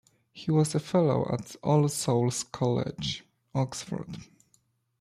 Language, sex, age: English, male, 19-29